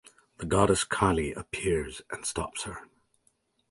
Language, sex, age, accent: English, male, 40-49, United States English